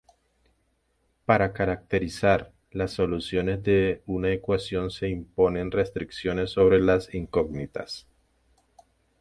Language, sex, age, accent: Spanish, male, 30-39, Caribe: Cuba, Venezuela, Puerto Rico, República Dominicana, Panamá, Colombia caribeña, México caribeño, Costa del golfo de México